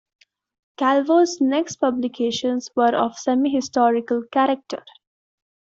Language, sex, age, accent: English, female, 19-29, India and South Asia (India, Pakistan, Sri Lanka)